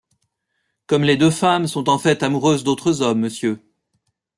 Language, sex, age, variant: French, male, 50-59, Français de métropole